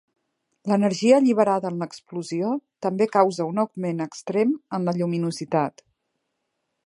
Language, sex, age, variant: Catalan, female, 40-49, Central